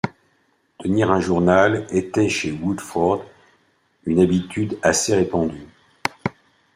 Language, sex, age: French, male, 70-79